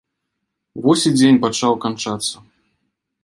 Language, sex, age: Belarusian, male, 30-39